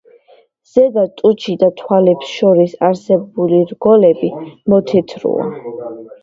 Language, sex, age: Georgian, female, under 19